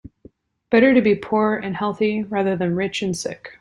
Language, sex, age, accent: English, female, 30-39, United States English